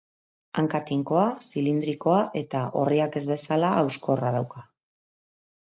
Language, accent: Basque, Mendebalekoa (Araba, Bizkaia, Gipuzkoako mendebaleko herri batzuk)